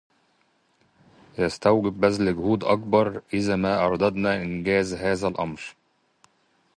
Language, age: Arabic, 30-39